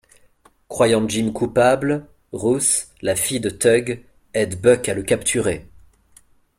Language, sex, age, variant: French, male, 19-29, Français de métropole